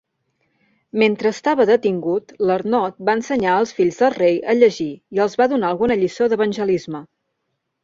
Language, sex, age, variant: Catalan, female, 19-29, Central